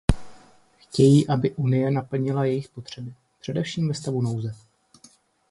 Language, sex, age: Czech, male, 30-39